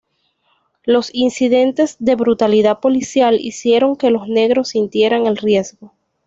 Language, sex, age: Spanish, female, 19-29